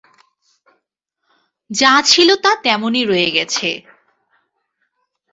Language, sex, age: Bengali, female, 19-29